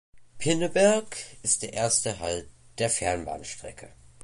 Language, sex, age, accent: German, male, under 19, Deutschland Deutsch